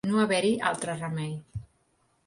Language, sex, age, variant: Catalan, female, 40-49, Central